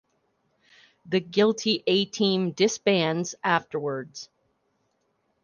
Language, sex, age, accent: English, female, 40-49, United States English